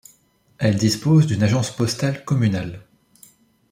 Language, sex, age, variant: French, male, 19-29, Français de métropole